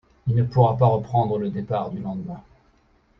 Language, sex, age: French, male, 40-49